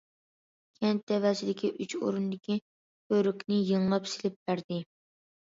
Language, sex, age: Uyghur, female, under 19